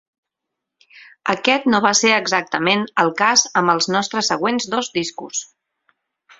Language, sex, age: Catalan, female, 40-49